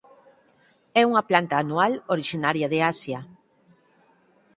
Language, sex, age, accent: Galician, female, 50-59, Normativo (estándar)